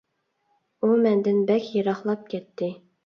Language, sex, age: Uyghur, female, 19-29